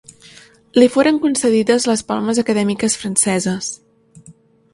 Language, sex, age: Catalan, female, 19-29